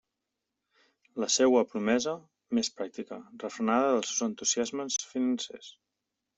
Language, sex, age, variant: Catalan, male, 19-29, Central